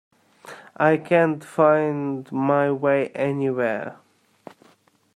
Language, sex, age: English, male, 19-29